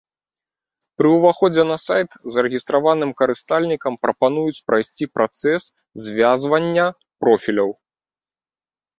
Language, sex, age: Belarusian, male, 30-39